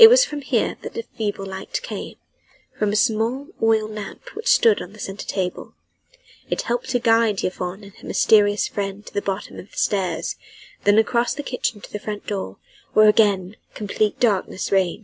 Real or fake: real